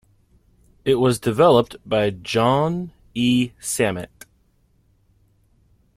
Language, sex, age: English, male, 19-29